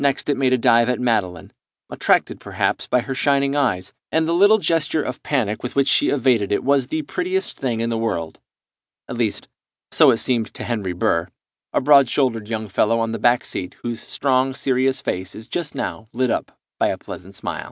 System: none